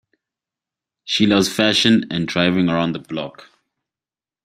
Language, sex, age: English, male, 19-29